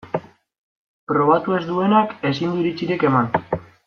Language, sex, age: Basque, male, 19-29